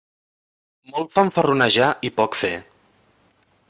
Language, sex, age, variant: Catalan, male, 19-29, Central